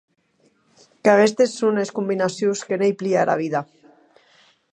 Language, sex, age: Occitan, female, 30-39